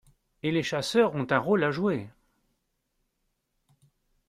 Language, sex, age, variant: French, male, 60-69, Français de métropole